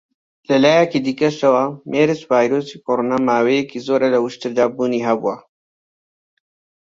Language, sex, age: Central Kurdish, male, 19-29